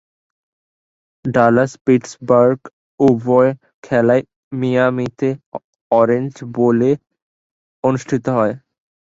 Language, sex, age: Bengali, male, 19-29